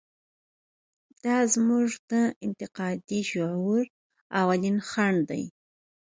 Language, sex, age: Pashto, female, 30-39